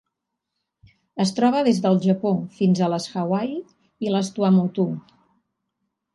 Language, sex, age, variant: Catalan, female, 50-59, Central